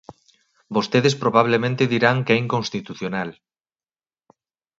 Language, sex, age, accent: Galician, male, 40-49, Oriental (común en zona oriental)